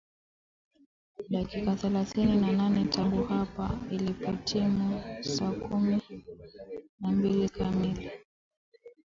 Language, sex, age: Swahili, female, 19-29